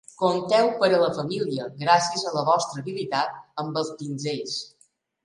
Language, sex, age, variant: Catalan, female, 40-49, Balear